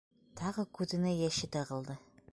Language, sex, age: Bashkir, female, 30-39